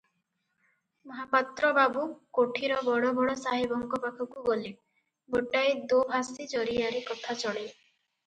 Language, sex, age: Odia, female, 19-29